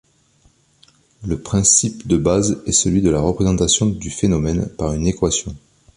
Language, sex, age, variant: French, male, 40-49, Français de métropole